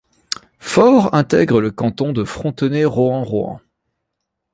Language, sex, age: French, male, 40-49